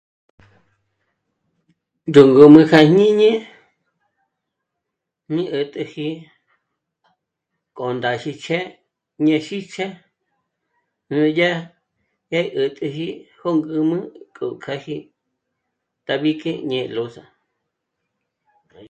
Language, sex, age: Michoacán Mazahua, female, 60-69